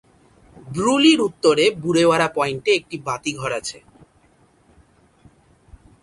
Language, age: Bengali, 19-29